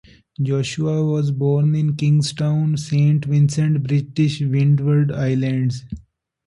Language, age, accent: English, 19-29, India and South Asia (India, Pakistan, Sri Lanka)